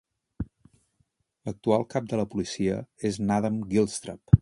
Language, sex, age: Catalan, male, 40-49